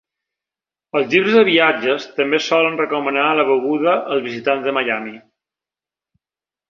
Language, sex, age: Catalan, male, 40-49